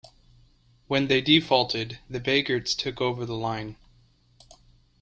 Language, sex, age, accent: English, male, 19-29, United States English